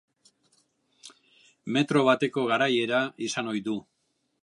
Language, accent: Basque, Mendebalekoa (Araba, Bizkaia, Gipuzkoako mendebaleko herri batzuk)